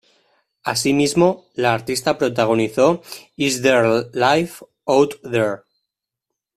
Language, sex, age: Spanish, male, 19-29